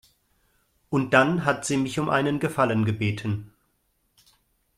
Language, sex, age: German, male, 50-59